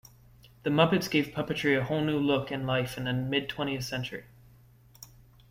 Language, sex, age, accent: English, male, 19-29, United States English